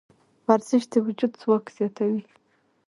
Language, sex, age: Pashto, female, 19-29